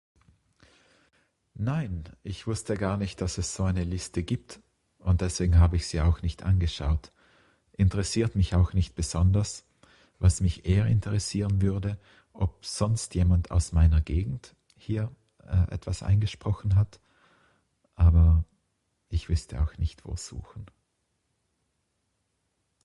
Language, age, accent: German, 40-49, Österreichisches Deutsch